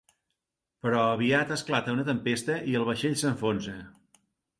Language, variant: Catalan, Central